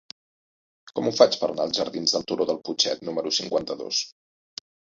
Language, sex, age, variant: Catalan, male, 30-39, Central